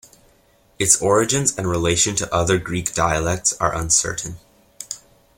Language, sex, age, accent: English, male, under 19, United States English